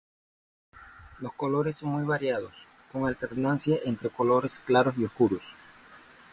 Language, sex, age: Spanish, male, 40-49